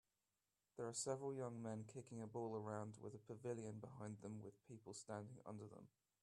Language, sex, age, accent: English, male, 19-29, England English